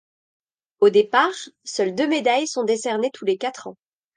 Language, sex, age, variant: French, female, 40-49, Français de métropole